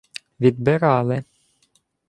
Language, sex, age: Ukrainian, male, 19-29